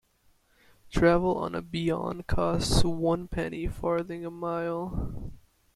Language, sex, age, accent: English, male, 19-29, United States English